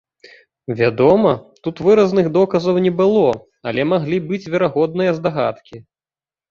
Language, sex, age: Belarusian, male, 30-39